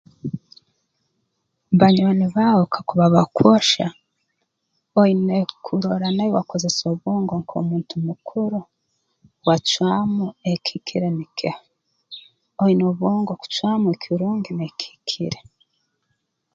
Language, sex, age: Tooro, female, 40-49